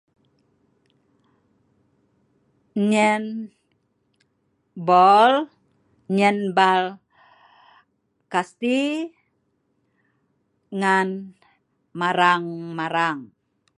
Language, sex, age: Sa'ban, female, 50-59